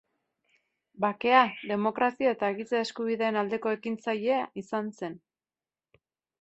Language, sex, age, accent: Basque, female, 30-39, Mendebalekoa (Araba, Bizkaia, Gipuzkoako mendebaleko herri batzuk)